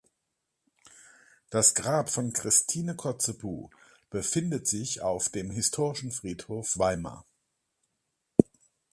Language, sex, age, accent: German, male, 60-69, Deutschland Deutsch